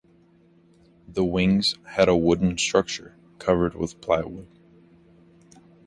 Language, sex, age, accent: English, male, 19-29, United States English